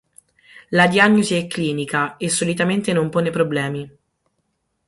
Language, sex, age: Italian, male, 30-39